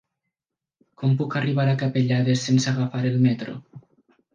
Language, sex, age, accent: Catalan, male, 19-29, valencià